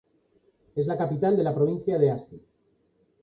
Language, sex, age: Spanish, male, 40-49